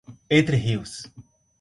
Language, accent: Portuguese, Nordestino